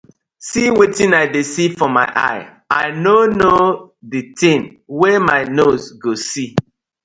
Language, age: Nigerian Pidgin, 30-39